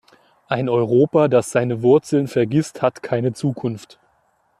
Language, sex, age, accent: German, male, 19-29, Deutschland Deutsch